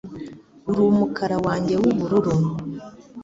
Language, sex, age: Kinyarwanda, female, 40-49